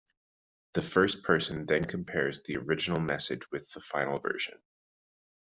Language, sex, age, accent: English, male, 19-29, Canadian English